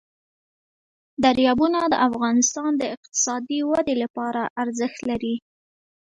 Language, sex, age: Pashto, female, 19-29